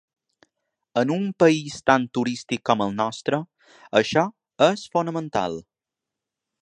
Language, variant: Catalan, Balear